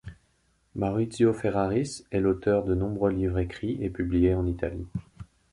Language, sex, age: French, male, 40-49